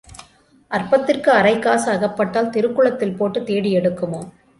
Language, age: Tamil, 50-59